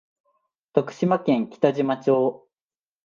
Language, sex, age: Japanese, male, 19-29